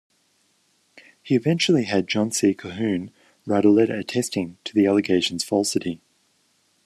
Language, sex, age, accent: English, male, 30-39, Australian English